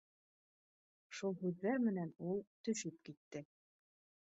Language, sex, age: Bashkir, female, 30-39